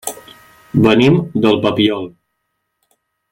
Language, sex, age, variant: Catalan, male, 19-29, Central